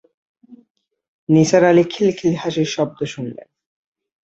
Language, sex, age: Bengali, male, 19-29